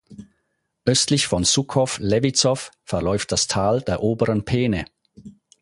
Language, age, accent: German, 50-59, Schweizerdeutsch